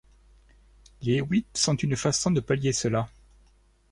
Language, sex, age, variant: French, male, 60-69, Français de métropole